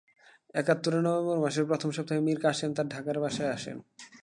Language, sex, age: Bengali, male, 19-29